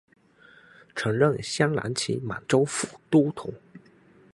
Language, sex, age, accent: Chinese, male, 19-29, 出生地：福建省